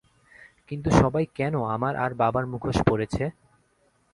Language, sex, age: Bengali, male, 19-29